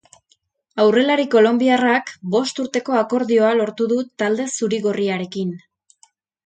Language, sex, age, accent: Basque, female, 19-29, Erdialdekoa edo Nafarra (Gipuzkoa, Nafarroa)